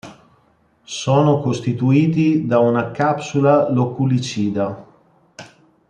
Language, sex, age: Italian, male, 40-49